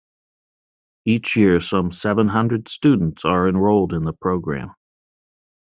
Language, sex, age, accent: English, male, 40-49, United States English